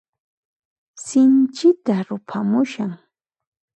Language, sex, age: Puno Quechua, female, 30-39